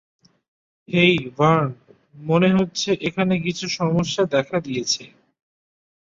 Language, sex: Bengali, male